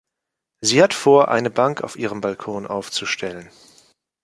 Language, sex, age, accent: German, male, 19-29, Deutschland Deutsch